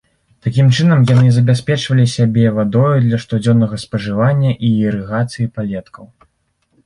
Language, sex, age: Belarusian, male, under 19